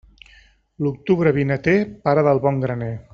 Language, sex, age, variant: Catalan, male, 40-49, Central